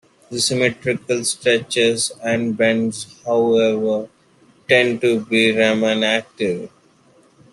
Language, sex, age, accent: English, male, 19-29, India and South Asia (India, Pakistan, Sri Lanka)